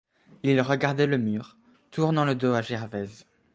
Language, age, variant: French, under 19, Français de métropole